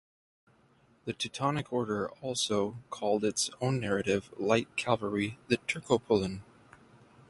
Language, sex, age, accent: English, male, 40-49, United States English; Irish English